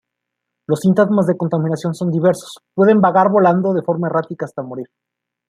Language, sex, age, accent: Spanish, male, 19-29, México